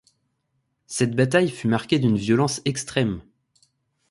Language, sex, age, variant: French, male, 19-29, Français de métropole